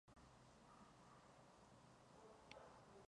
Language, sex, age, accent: Spanish, female, 19-29, México